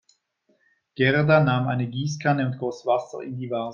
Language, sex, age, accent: German, male, 50-59, Schweizerdeutsch